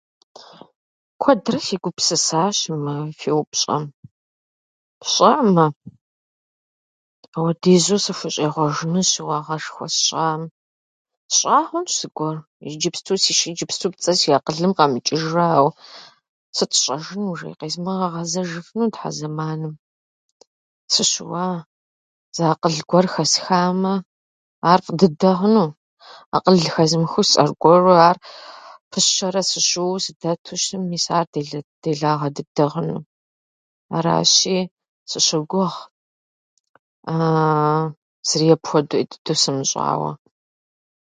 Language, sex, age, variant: Kabardian, female, 30-39, Адыгэбзэ (Къэбэрдей, Кирил, псоми зэдай)